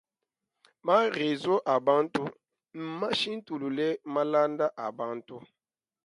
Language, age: Luba-Lulua, 19-29